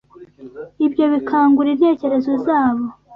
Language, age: Kinyarwanda, 19-29